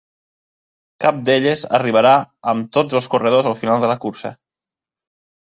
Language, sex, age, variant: Catalan, male, 30-39, Nord-Occidental